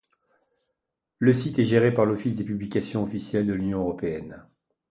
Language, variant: French, Français de métropole